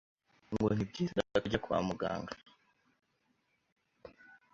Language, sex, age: Kinyarwanda, male, under 19